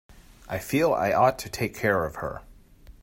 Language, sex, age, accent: English, male, 30-39, United States English